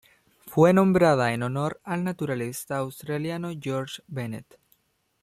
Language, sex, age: Spanish, male, under 19